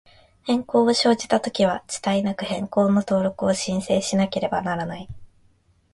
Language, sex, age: Japanese, female, 19-29